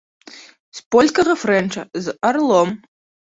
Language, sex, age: Belarusian, female, 19-29